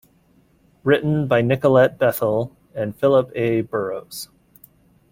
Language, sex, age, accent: English, male, 30-39, United States English